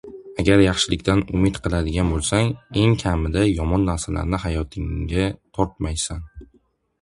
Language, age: Uzbek, 19-29